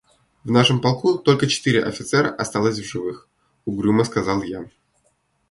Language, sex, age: Russian, male, 19-29